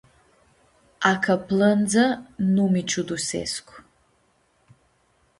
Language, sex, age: Aromanian, female, 30-39